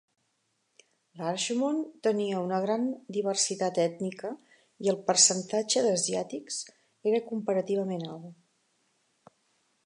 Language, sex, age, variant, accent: Catalan, female, 50-59, Central, gironí